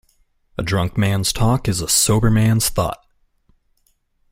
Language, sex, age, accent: English, male, 19-29, United States English